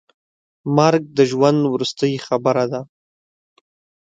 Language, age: Pashto, 19-29